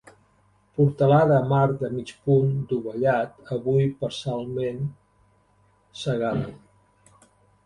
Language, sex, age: Catalan, male, 60-69